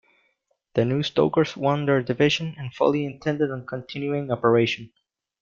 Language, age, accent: English, 90+, United States English